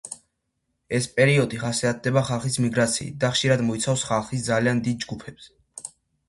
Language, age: Georgian, under 19